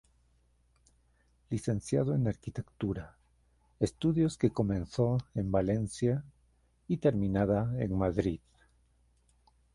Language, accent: Spanish, Andino-Pacífico: Colombia, Perú, Ecuador, oeste de Bolivia y Venezuela andina